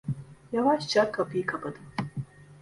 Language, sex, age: Turkish, female, 50-59